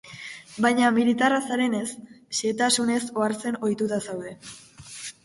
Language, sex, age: Basque, female, under 19